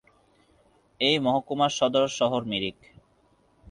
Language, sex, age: Bengali, male, 19-29